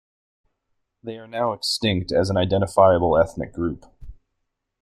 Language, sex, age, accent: English, male, 19-29, United States English